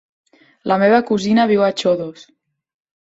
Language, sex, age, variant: Catalan, female, 19-29, Nord-Occidental